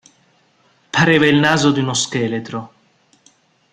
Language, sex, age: Italian, male, 30-39